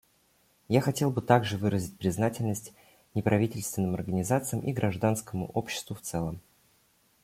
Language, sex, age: Russian, male, 19-29